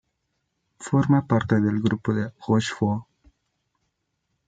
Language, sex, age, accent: Spanish, male, 19-29, Andino-Pacífico: Colombia, Perú, Ecuador, oeste de Bolivia y Venezuela andina